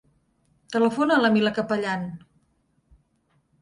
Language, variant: Catalan, Nord-Occidental